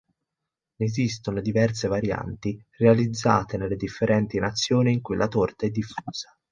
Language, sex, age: Italian, male, 19-29